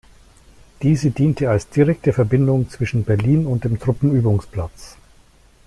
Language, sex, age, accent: German, male, 50-59, Deutschland Deutsch